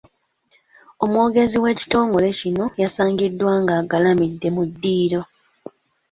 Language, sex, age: Ganda, female, 19-29